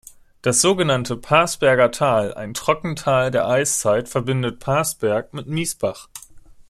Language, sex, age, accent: German, male, 19-29, Deutschland Deutsch